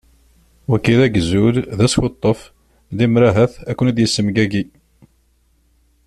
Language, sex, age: Kabyle, male, 50-59